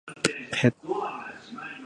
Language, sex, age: Japanese, male, 19-29